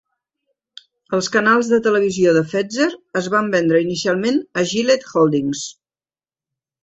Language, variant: Catalan, Central